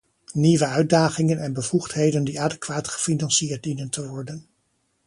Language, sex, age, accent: Dutch, male, 50-59, Nederlands Nederlands